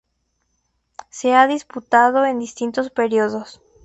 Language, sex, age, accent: Spanish, male, 19-29, México